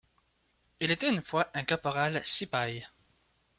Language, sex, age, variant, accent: French, male, 30-39, Français d'Amérique du Nord, Français du Canada